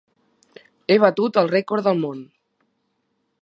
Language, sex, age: Catalan, female, 19-29